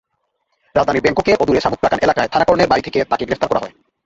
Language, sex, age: Bengali, male, 19-29